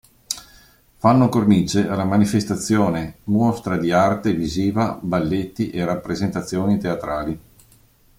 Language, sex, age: Italian, male, 40-49